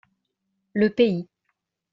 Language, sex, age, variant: French, female, 19-29, Français de métropole